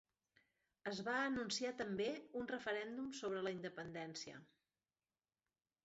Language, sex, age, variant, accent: Catalan, female, 50-59, Central, central